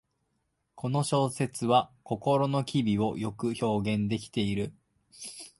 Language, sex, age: Japanese, male, 19-29